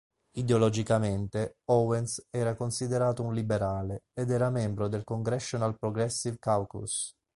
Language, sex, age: Italian, male, 30-39